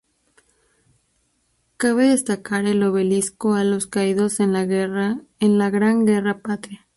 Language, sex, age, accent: Spanish, female, 19-29, México